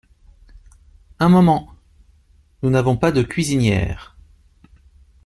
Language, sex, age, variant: French, male, 40-49, Français de métropole